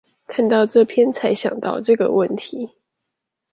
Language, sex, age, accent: Chinese, female, 19-29, 出生地：臺北市